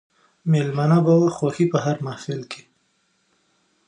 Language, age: Pashto, 30-39